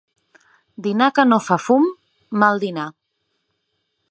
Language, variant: Catalan, Central